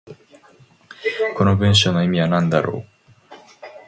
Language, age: Japanese, under 19